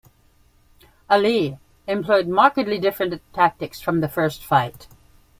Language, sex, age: English, female, 60-69